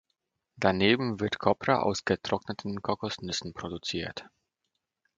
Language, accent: German, Polnisch Deutsch